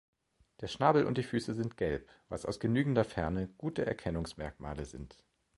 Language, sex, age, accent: German, male, 30-39, Deutschland Deutsch